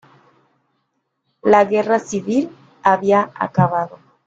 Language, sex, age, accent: Spanish, female, 30-39, México